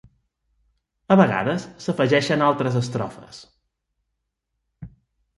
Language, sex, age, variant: Catalan, male, 30-39, Central